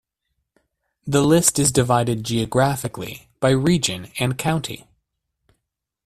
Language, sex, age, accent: English, male, 30-39, United States English